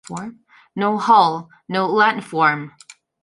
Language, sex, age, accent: English, female, 40-49, United States English